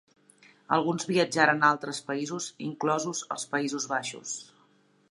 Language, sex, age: Catalan, female, 40-49